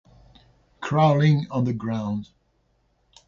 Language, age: English, 60-69